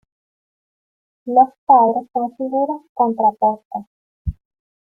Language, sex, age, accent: Spanish, female, 30-39, Andino-Pacífico: Colombia, Perú, Ecuador, oeste de Bolivia y Venezuela andina